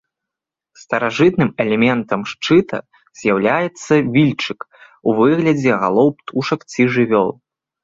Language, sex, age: Belarusian, male, under 19